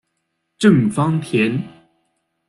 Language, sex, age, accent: Chinese, male, 30-39, 出生地：北京市